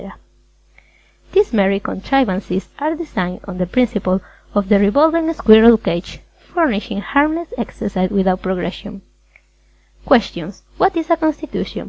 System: none